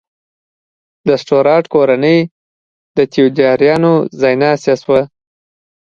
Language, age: Pashto, under 19